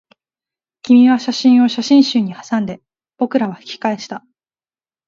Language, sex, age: Japanese, female, 19-29